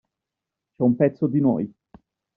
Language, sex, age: Italian, male, 50-59